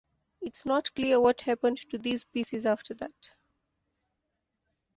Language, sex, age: English, female, 19-29